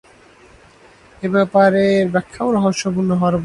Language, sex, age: Bengali, male, 19-29